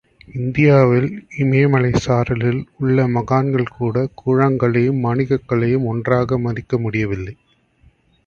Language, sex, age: Tamil, male, 30-39